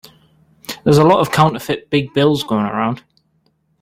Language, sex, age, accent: English, male, 19-29, England English